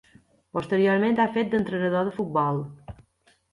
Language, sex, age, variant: Catalan, female, 50-59, Balear